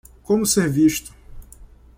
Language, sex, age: Portuguese, male, 19-29